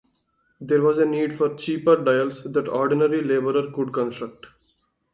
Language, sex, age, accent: English, male, 19-29, India and South Asia (India, Pakistan, Sri Lanka)